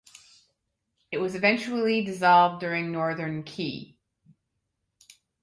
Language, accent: English, United States English